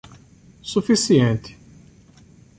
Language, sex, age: Portuguese, male, 40-49